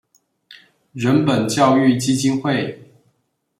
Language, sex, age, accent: Chinese, male, 30-39, 出生地：彰化縣